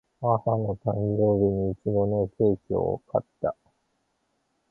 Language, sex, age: Japanese, male, 30-39